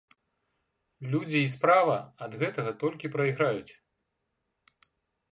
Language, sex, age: Belarusian, male, 50-59